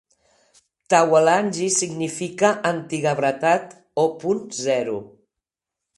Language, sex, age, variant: Catalan, female, 50-59, Septentrional